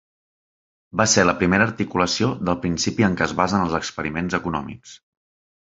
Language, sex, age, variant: Catalan, male, 19-29, Central